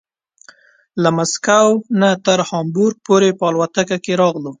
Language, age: Pashto, 19-29